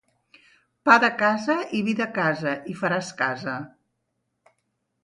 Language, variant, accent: Catalan, Central, central